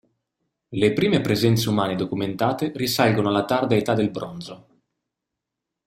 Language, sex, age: Italian, male, 30-39